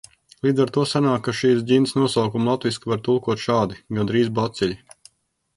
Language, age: Latvian, 40-49